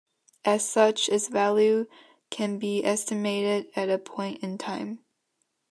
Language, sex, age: English, female, under 19